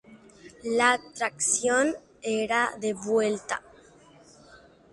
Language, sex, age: Spanish, female, under 19